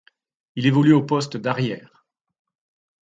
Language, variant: French, Français de métropole